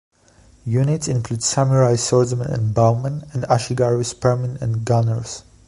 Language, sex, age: English, male, 19-29